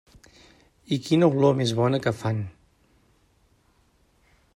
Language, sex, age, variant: Catalan, male, 40-49, Central